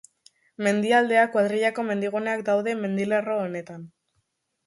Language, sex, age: Basque, female, under 19